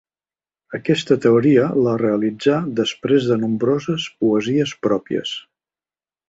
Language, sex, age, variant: Catalan, male, 60-69, Central